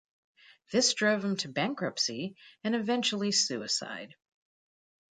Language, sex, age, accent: English, female, 40-49, United States English